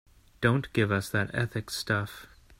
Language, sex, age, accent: English, male, 19-29, United States English